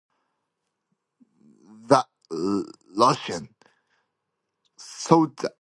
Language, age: English, 19-29